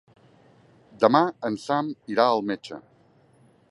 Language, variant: Catalan, Central